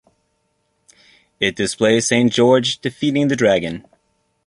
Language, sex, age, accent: English, male, 30-39, United States English